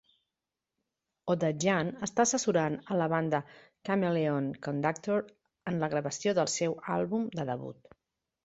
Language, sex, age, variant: Catalan, female, 40-49, Central